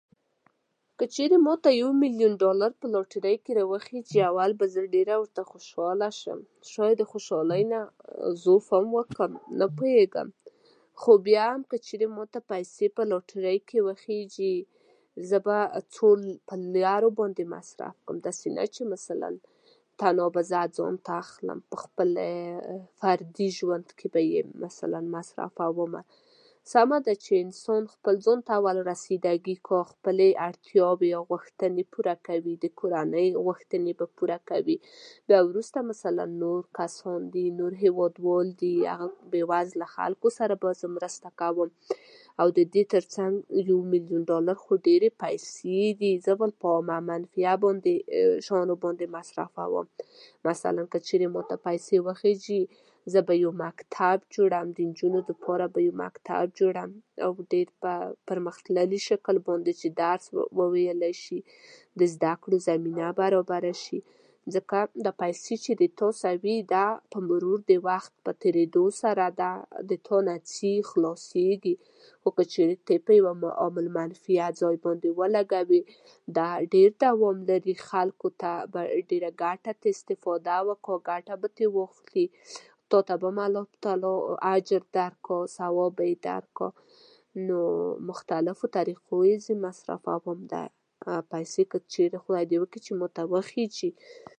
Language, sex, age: Pashto, female, 19-29